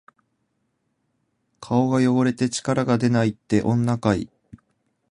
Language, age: Japanese, 19-29